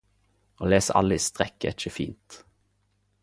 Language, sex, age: Norwegian Nynorsk, male, 19-29